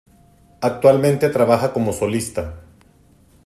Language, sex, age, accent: Spanish, male, 40-49, México